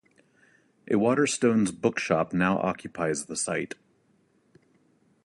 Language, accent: English, United States English